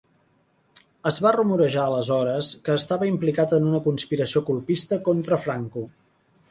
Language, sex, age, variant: Catalan, male, 50-59, Central